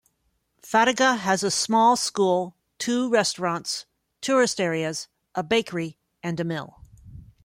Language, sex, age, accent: English, female, 50-59, Canadian English